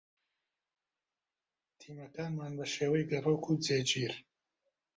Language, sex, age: Central Kurdish, male, 30-39